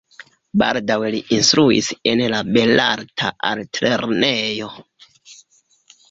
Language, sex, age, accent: Esperanto, male, 19-29, Internacia